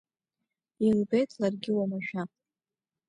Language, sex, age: Abkhazian, female, under 19